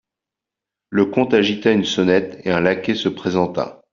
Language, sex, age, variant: French, male, 30-39, Français de métropole